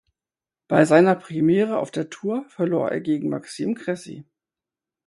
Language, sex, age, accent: German, female, 50-59, Deutschland Deutsch